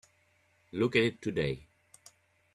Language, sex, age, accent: English, male, 19-29, United States English